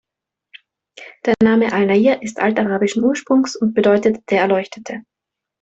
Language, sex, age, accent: German, female, 19-29, Österreichisches Deutsch